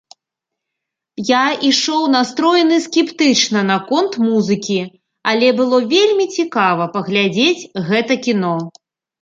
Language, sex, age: Belarusian, female, 40-49